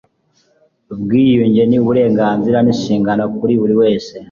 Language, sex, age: Kinyarwanda, male, 19-29